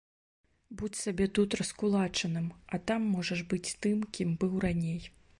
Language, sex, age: Belarusian, female, 30-39